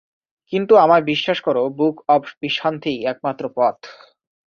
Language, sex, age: Bengali, male, 19-29